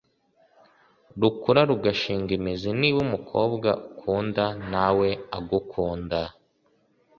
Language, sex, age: Kinyarwanda, male, 19-29